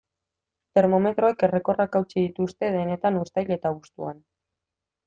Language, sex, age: Basque, female, 19-29